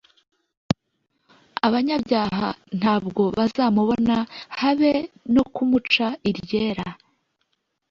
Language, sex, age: Kinyarwanda, female, 30-39